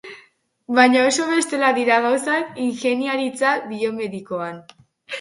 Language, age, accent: Basque, under 19, Mendebalekoa (Araba, Bizkaia, Gipuzkoako mendebaleko herri batzuk)